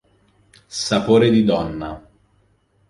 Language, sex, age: Italian, male, 30-39